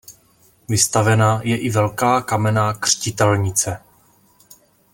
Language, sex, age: Czech, male, 30-39